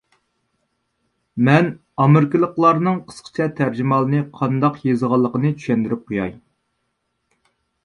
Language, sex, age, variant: Uyghur, male, 80-89, ئۇيغۇر تىلى